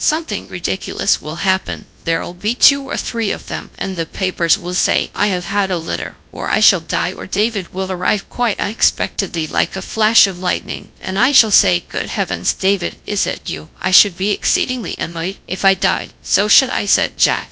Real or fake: fake